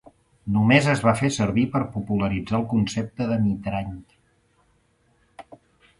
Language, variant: Catalan, Central